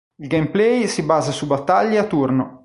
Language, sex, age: Italian, male, 40-49